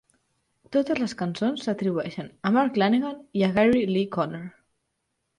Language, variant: Catalan, Central